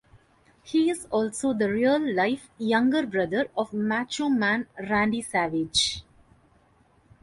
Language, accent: English, India and South Asia (India, Pakistan, Sri Lanka)